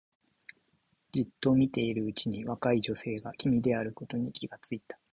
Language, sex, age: Japanese, male, 30-39